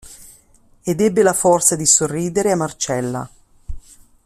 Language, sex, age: Italian, female, 50-59